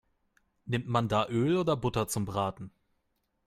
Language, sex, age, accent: German, male, 19-29, Deutschland Deutsch